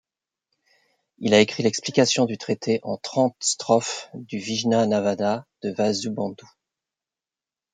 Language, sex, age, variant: French, male, 50-59, Français de métropole